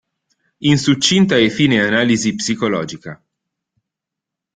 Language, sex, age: Italian, male, 19-29